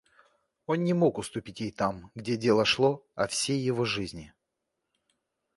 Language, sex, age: Russian, male, 30-39